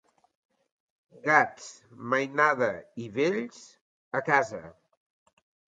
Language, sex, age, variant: Catalan, male, 70-79, Central